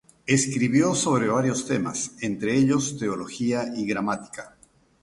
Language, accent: Spanish, Andino-Pacífico: Colombia, Perú, Ecuador, oeste de Bolivia y Venezuela andina